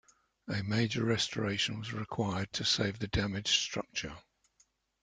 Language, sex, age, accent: English, male, 70-79, England English